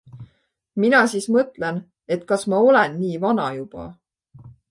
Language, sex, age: Estonian, female, 30-39